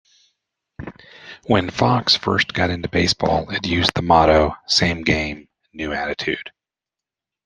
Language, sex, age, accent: English, male, 40-49, United States English